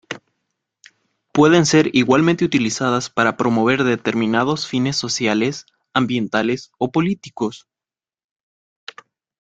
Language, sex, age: Spanish, male, 19-29